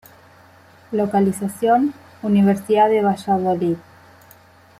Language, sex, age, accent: Spanish, female, 30-39, Rioplatense: Argentina, Uruguay, este de Bolivia, Paraguay